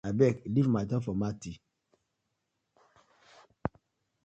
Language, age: Nigerian Pidgin, 40-49